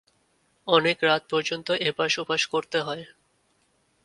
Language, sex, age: Bengali, male, 19-29